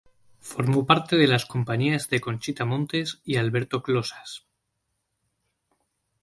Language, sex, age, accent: Spanish, male, 30-39, España: Norte peninsular (Asturias, Castilla y León, Cantabria, País Vasco, Navarra, Aragón, La Rioja, Guadalajara, Cuenca)